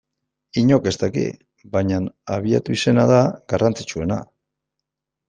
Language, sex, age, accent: Basque, male, 50-59, Mendebalekoa (Araba, Bizkaia, Gipuzkoako mendebaleko herri batzuk)